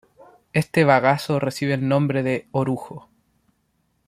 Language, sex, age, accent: Spanish, male, 19-29, Chileno: Chile, Cuyo